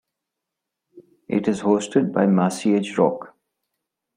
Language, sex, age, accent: English, male, 30-39, India and South Asia (India, Pakistan, Sri Lanka)